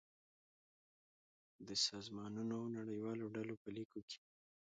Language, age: Pashto, 19-29